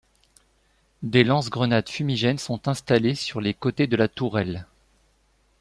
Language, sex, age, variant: French, male, 40-49, Français de métropole